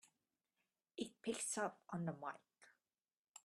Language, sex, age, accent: English, female, 19-29, England English